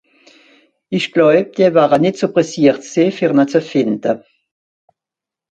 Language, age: Swiss German, 60-69